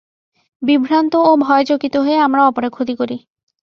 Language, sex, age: Bengali, female, 19-29